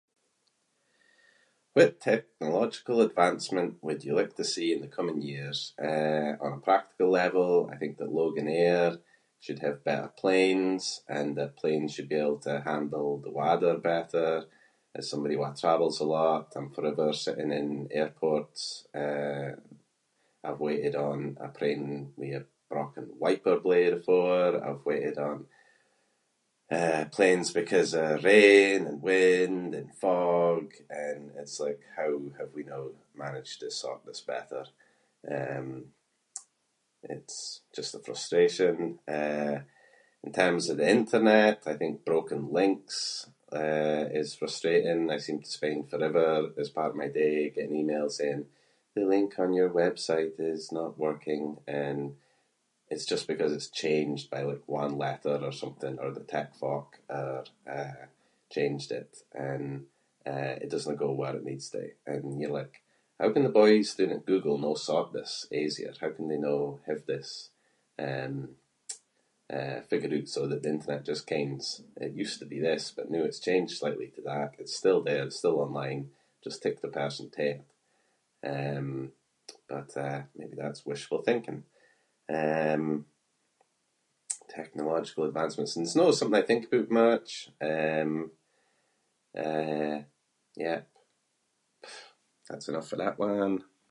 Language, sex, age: Scots, male, 30-39